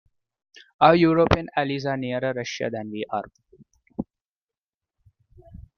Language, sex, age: English, male, 19-29